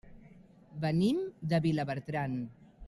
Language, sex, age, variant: Catalan, female, 50-59, Central